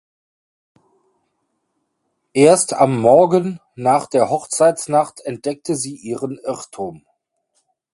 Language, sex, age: German, male, 50-59